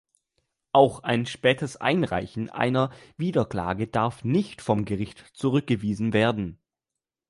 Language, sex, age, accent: German, male, under 19, Deutschland Deutsch